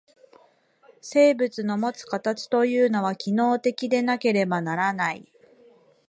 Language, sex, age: Japanese, female, 30-39